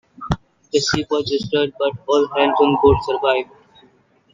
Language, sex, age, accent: English, male, 19-29, India and South Asia (India, Pakistan, Sri Lanka)